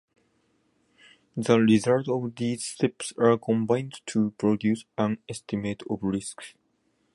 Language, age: English, 19-29